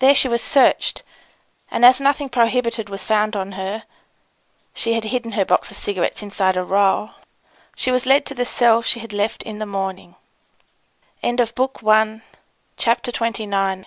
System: none